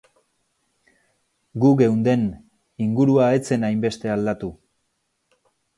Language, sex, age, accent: Basque, male, 40-49, Erdialdekoa edo Nafarra (Gipuzkoa, Nafarroa)